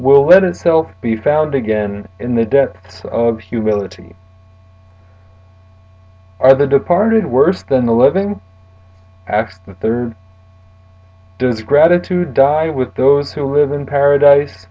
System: none